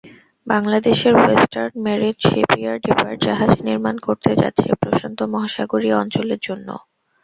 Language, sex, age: Bengali, female, 19-29